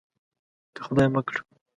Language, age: Pashto, 19-29